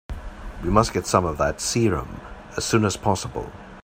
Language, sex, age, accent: English, male, 60-69, Scottish English